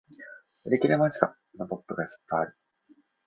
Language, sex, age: Japanese, male, 19-29